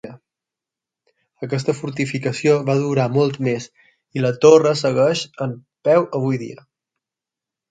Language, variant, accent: Catalan, Balear, menorquí